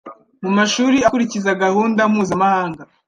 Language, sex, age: Kinyarwanda, male, 19-29